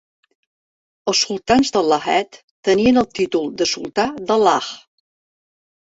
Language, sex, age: Catalan, female, 60-69